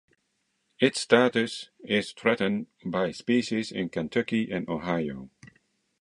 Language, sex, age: English, male, 40-49